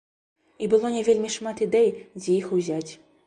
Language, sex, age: Belarusian, female, 19-29